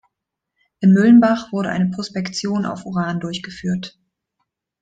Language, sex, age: German, female, 30-39